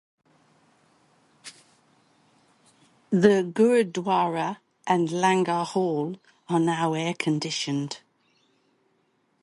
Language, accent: English, England English